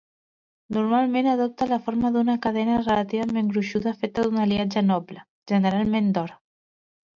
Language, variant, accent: Catalan, Central, central